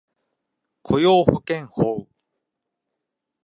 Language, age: Japanese, 40-49